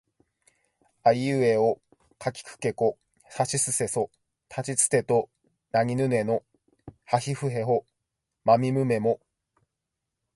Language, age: Japanese, 30-39